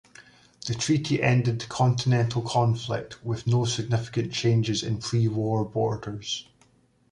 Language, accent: English, Scottish English